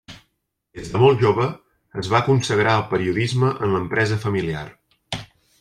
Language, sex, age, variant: Catalan, male, 30-39, Central